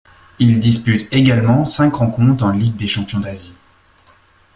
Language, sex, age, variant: French, male, 19-29, Français de métropole